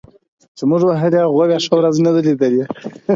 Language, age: Pashto, under 19